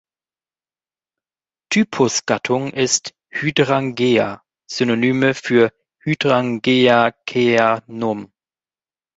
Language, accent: German, Deutschland Deutsch